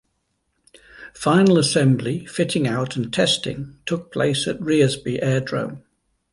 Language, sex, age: English, male, 50-59